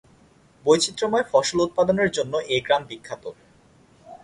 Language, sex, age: Bengali, male, under 19